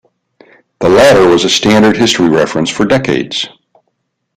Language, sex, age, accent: English, male, 60-69, United States English